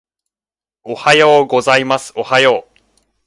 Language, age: Japanese, 19-29